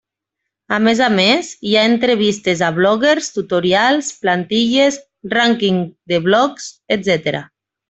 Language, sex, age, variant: Catalan, female, 19-29, Nord-Occidental